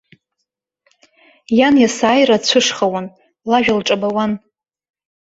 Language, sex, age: Abkhazian, female, 30-39